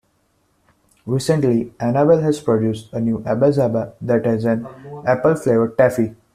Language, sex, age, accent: English, male, 19-29, India and South Asia (India, Pakistan, Sri Lanka)